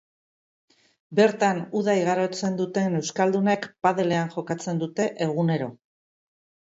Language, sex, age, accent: Basque, female, 60-69, Mendebalekoa (Araba, Bizkaia, Gipuzkoako mendebaleko herri batzuk)